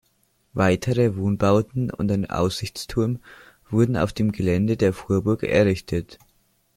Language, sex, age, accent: German, male, 90+, Österreichisches Deutsch